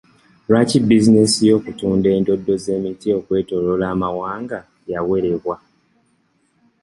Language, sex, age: Ganda, male, 30-39